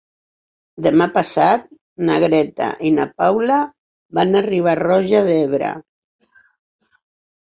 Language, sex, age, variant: Catalan, female, 70-79, Central